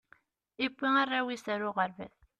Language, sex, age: Kabyle, female, 19-29